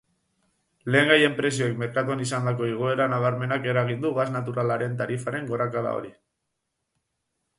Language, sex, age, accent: Basque, male, 19-29, Mendebalekoa (Araba, Bizkaia, Gipuzkoako mendebaleko herri batzuk)